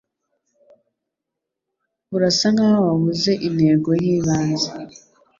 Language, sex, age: Kinyarwanda, female, 19-29